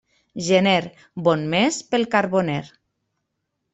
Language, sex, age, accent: Catalan, female, 30-39, valencià